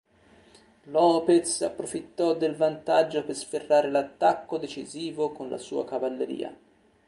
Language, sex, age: Italian, male, 40-49